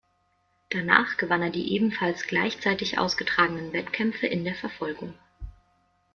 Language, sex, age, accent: German, female, 19-29, Deutschland Deutsch